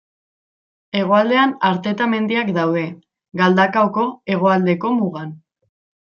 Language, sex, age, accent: Basque, female, 19-29, Mendebalekoa (Araba, Bizkaia, Gipuzkoako mendebaleko herri batzuk)